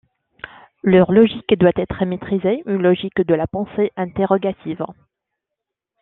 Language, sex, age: French, female, 19-29